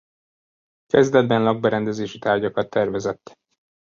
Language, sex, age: Hungarian, male, 19-29